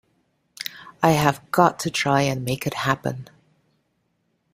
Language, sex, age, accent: English, female, 50-59, Canadian English